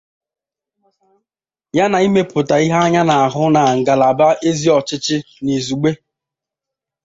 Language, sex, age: Igbo, male, 19-29